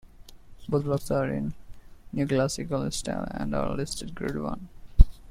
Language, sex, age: English, male, 19-29